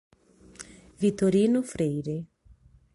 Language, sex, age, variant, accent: Portuguese, female, 30-39, Portuguese (Brasil), Paulista